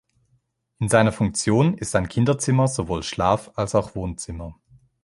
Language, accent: German, Schweizerdeutsch